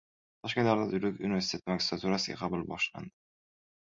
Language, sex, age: Uzbek, male, 19-29